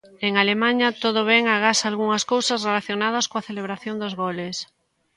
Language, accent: Galician, Normativo (estándar)